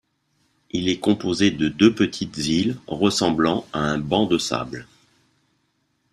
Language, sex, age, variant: French, male, 40-49, Français de métropole